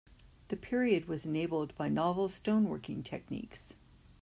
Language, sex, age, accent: English, female, 50-59, United States English